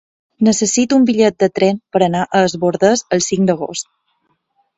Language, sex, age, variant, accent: Catalan, female, 19-29, Balear, mallorquí